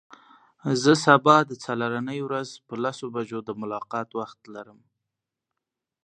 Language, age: Pashto, 19-29